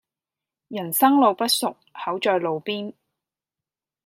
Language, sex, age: Cantonese, female, 19-29